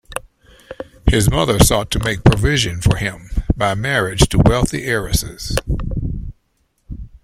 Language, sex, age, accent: English, male, 60-69, United States English